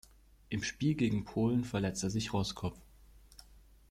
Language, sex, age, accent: German, male, under 19, Deutschland Deutsch